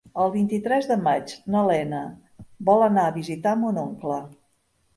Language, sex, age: Catalan, female, 50-59